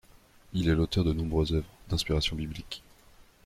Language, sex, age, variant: French, male, 19-29, Français de métropole